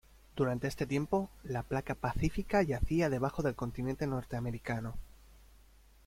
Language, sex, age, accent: Spanish, male, 30-39, España: Norte peninsular (Asturias, Castilla y León, Cantabria, País Vasco, Navarra, Aragón, La Rioja, Guadalajara, Cuenca)